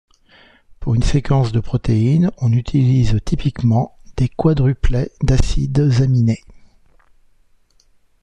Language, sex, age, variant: French, male, 50-59, Français de métropole